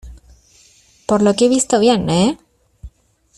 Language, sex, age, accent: Spanish, female, 19-29, Chileno: Chile, Cuyo